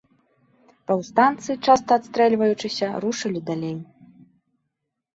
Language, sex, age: Belarusian, female, 19-29